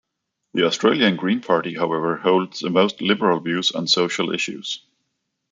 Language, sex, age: English, male, 40-49